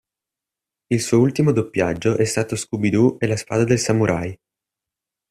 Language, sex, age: Italian, male, 19-29